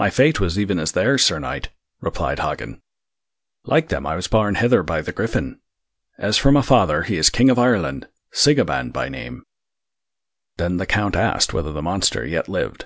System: none